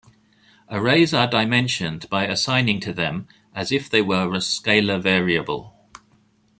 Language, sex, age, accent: English, male, 50-59, England English